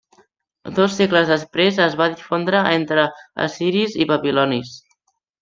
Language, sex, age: Catalan, male, under 19